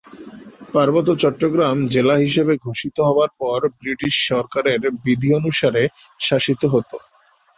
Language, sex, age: Bengali, male, 19-29